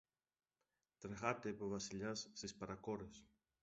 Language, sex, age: Greek, male, 30-39